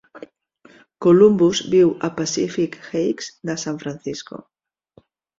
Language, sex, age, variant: Catalan, female, 40-49, Central